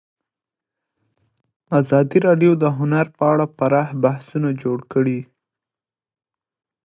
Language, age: Pashto, 19-29